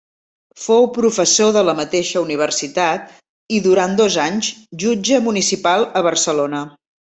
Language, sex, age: Catalan, female, 50-59